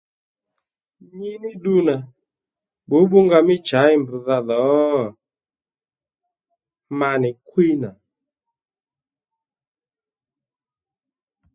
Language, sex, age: Lendu, male, 30-39